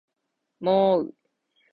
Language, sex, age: Japanese, female, 19-29